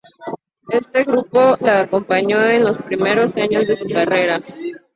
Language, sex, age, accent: Spanish, female, 19-29, México